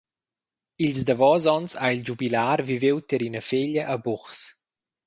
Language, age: Romansh, 30-39